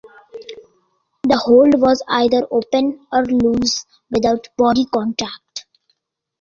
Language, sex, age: English, female, 19-29